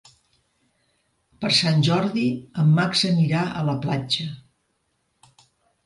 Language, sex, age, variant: Catalan, female, 60-69, Central